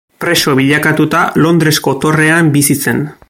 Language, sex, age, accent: Basque, male, 30-39, Erdialdekoa edo Nafarra (Gipuzkoa, Nafarroa)